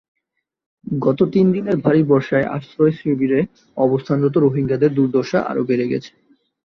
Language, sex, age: Bengali, male, 19-29